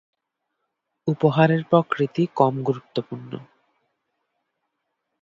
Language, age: Bengali, 19-29